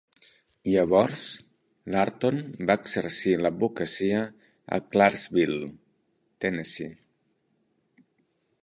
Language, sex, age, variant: Catalan, male, 40-49, Central